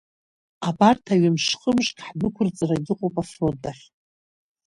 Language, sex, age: Abkhazian, female, 40-49